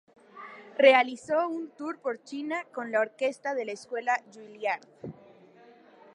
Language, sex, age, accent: Spanish, female, 19-29, México